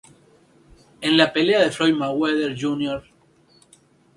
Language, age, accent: Spanish, 19-29, Rioplatense: Argentina, Uruguay, este de Bolivia, Paraguay